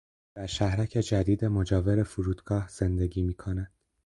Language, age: Persian, 19-29